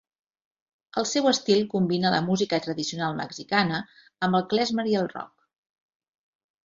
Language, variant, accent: Catalan, Central, central